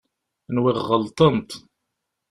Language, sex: Kabyle, male